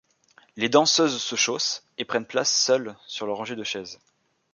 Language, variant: French, Français de métropole